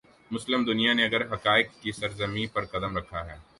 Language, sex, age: Urdu, male, 19-29